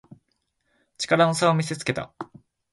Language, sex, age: Japanese, male, 19-29